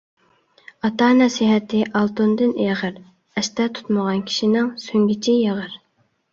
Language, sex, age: Uyghur, female, 19-29